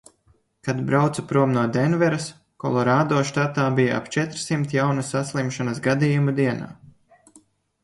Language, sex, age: Latvian, male, 19-29